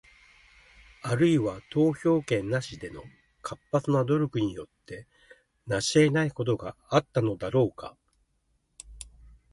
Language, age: Japanese, 60-69